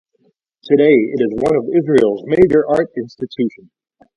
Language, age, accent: English, 40-49, United States English